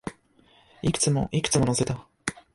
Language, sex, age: Japanese, male, 19-29